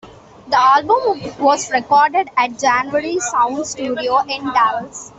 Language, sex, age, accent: English, female, under 19, India and South Asia (India, Pakistan, Sri Lanka)